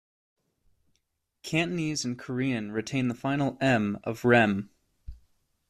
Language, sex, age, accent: English, male, 19-29, United States English